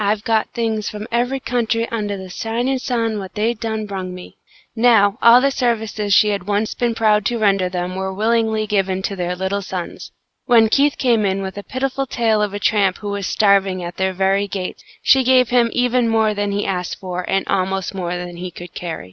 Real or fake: real